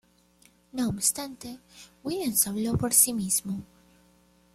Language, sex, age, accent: Spanish, female, 19-29, América central